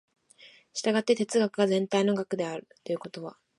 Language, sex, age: Japanese, female, 19-29